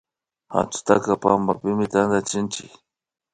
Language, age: Imbabura Highland Quichua, 30-39